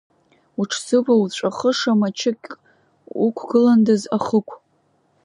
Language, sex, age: Abkhazian, female, under 19